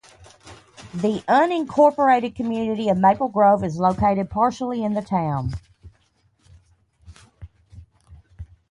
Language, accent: English, United States English